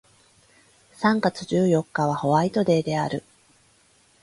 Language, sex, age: Japanese, female, 30-39